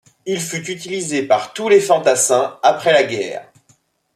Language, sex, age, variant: French, male, 30-39, Français de métropole